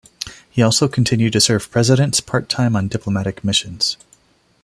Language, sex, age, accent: English, male, 30-39, United States English